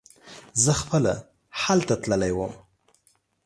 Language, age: Pashto, 30-39